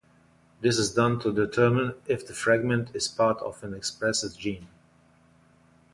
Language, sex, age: English, male, 50-59